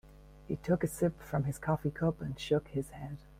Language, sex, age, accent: English, female, 50-59, Irish English